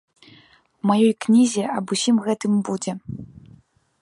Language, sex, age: Belarusian, female, under 19